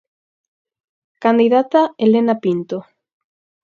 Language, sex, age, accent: Galician, female, 19-29, Atlántico (seseo e gheada)